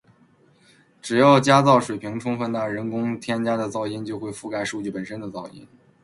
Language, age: Chinese, 30-39